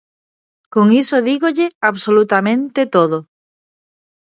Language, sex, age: Galician, female, 30-39